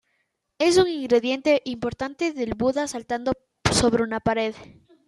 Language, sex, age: Spanish, female, 19-29